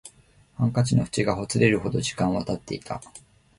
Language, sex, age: Japanese, male, 19-29